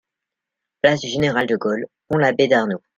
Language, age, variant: French, 19-29, Français de métropole